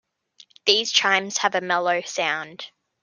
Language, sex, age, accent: English, male, under 19, Australian English